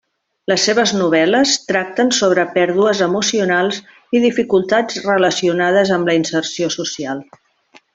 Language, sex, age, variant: Catalan, female, 50-59, Central